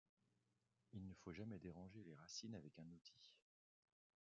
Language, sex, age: French, male, 40-49